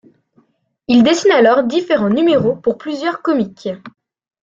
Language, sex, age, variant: French, female, 19-29, Français de métropole